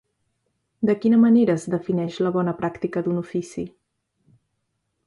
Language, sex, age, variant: Catalan, female, 19-29, Central